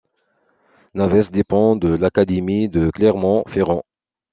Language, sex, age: French, male, 30-39